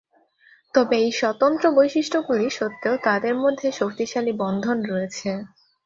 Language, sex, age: Bengali, male, under 19